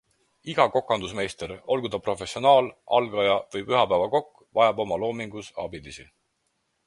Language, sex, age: Estonian, male, 30-39